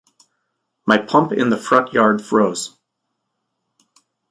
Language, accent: English, United States English